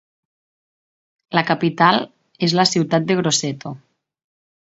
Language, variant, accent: Catalan, Septentrional, septentrional